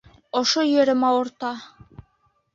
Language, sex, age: Bashkir, female, 19-29